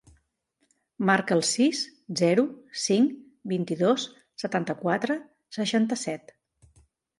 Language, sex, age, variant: Catalan, female, 50-59, Central